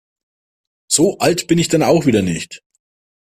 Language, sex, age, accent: German, male, 40-49, Deutschland Deutsch